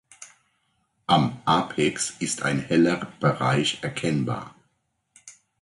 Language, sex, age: German, male, 50-59